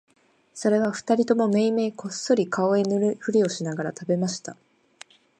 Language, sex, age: Japanese, female, 19-29